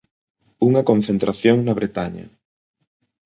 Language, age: Galician, 30-39